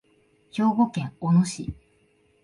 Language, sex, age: Japanese, female, 19-29